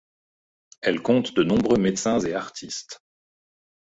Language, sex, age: French, male, 30-39